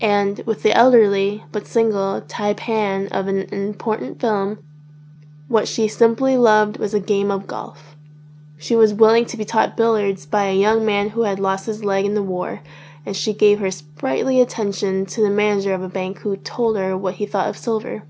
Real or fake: real